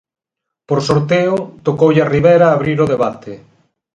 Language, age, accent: Galician, 40-49, Atlántico (seseo e gheada)